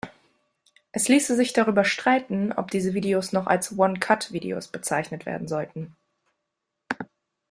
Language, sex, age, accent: German, female, 19-29, Deutschland Deutsch